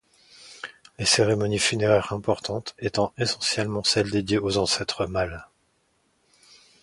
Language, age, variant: French, 40-49, Français de métropole